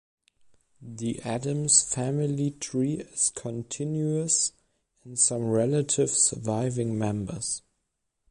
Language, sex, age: English, male, under 19